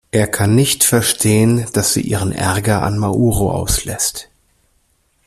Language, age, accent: German, 30-39, Deutschland Deutsch